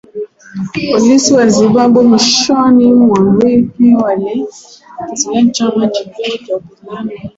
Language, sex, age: Swahili, female, 19-29